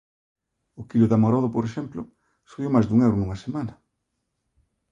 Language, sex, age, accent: Galician, male, 50-59, Normativo (estándar)